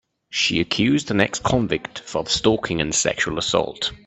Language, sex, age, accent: English, male, 30-39, England English